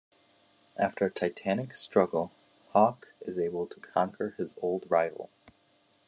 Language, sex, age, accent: English, male, under 19, United States English